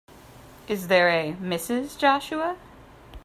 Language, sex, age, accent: English, female, 30-39, United States English